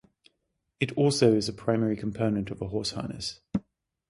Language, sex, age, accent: English, male, 40-49, United States English; England English